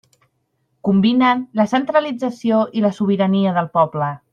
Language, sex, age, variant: Catalan, male, 30-39, Central